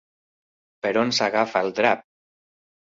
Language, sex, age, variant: Catalan, male, 40-49, Central